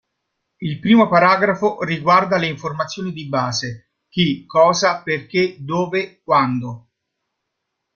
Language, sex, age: Italian, male, 40-49